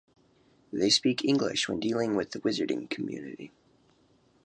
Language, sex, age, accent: English, male, under 19, United States English